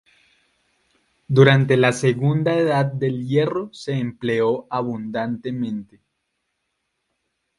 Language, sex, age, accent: Spanish, male, 19-29, Andino-Pacífico: Colombia, Perú, Ecuador, oeste de Bolivia y Venezuela andina